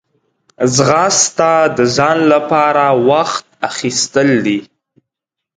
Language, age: Pashto, 19-29